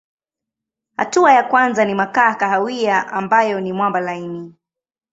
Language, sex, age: Swahili, female, 19-29